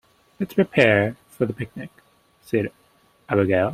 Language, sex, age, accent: English, male, 30-39, New Zealand English